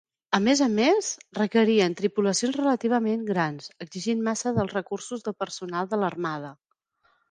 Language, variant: Catalan, Central